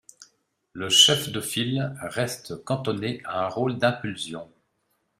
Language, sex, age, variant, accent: French, male, 50-59, Français d'Europe, Français de Suisse